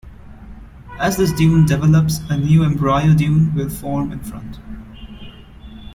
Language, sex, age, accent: English, male, 19-29, India and South Asia (India, Pakistan, Sri Lanka)